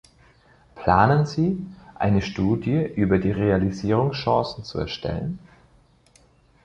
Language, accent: German, Österreichisches Deutsch